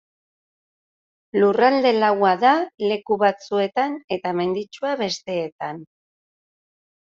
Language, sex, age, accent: Basque, female, 50-59, Erdialdekoa edo Nafarra (Gipuzkoa, Nafarroa)